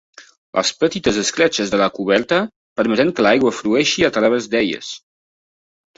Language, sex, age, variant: Catalan, male, 19-29, Septentrional